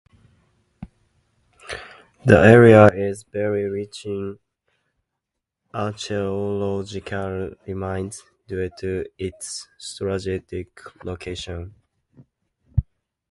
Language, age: English, 19-29